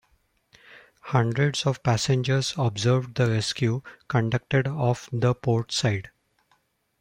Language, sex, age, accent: English, male, 40-49, India and South Asia (India, Pakistan, Sri Lanka)